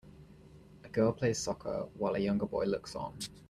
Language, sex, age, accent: English, male, 19-29, England English